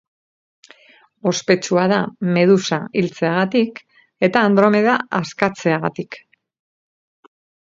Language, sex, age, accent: Basque, female, 50-59, Mendebalekoa (Araba, Bizkaia, Gipuzkoako mendebaleko herri batzuk)